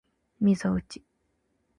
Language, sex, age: Japanese, female, 19-29